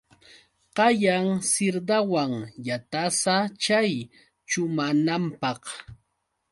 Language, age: Yauyos Quechua, 30-39